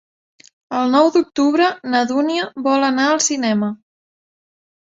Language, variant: Catalan, Central